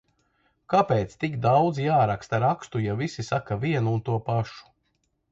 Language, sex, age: Latvian, male, 50-59